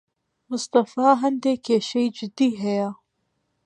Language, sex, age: Central Kurdish, female, 30-39